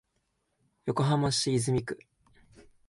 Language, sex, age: Japanese, male, 19-29